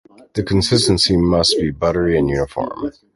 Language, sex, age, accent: English, male, 30-39, United States English